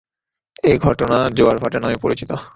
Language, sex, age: Bengali, male, 19-29